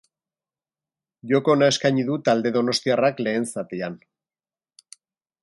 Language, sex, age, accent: Basque, male, 50-59, Erdialdekoa edo Nafarra (Gipuzkoa, Nafarroa)